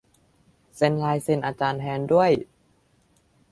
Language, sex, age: Thai, male, under 19